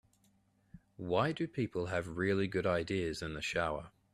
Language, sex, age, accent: English, male, 30-39, Australian English